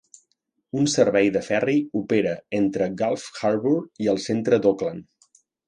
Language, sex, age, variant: Catalan, male, 40-49, Central